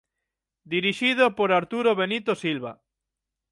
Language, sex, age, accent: Galician, male, 30-39, Atlántico (seseo e gheada); Central (gheada); Normativo (estándar)